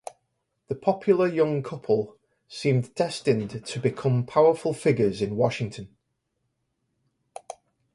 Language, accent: English, England English